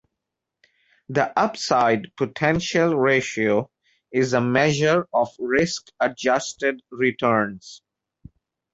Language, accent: English, India and South Asia (India, Pakistan, Sri Lanka)